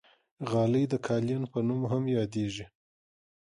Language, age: Pashto, 40-49